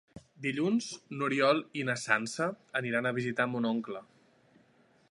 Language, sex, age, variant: Catalan, male, 19-29, Central